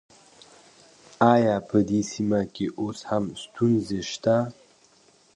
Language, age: Pashto, 19-29